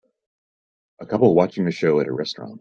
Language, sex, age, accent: English, male, 30-39, United States English